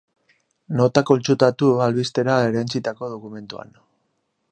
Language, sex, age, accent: Basque, male, 40-49, Mendebalekoa (Araba, Bizkaia, Gipuzkoako mendebaleko herri batzuk)